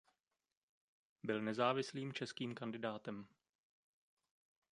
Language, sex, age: Czech, male, 30-39